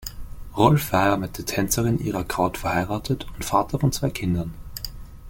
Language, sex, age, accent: German, male, 19-29, Österreichisches Deutsch